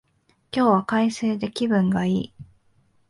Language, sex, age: Japanese, female, 19-29